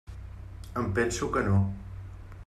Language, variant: Catalan, Central